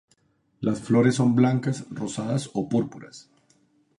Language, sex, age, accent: Spanish, male, 50-59, Andino-Pacífico: Colombia, Perú, Ecuador, oeste de Bolivia y Venezuela andina